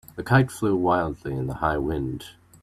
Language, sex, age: English, male, 19-29